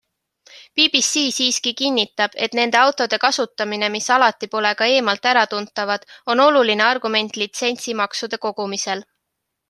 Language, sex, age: Estonian, female, 19-29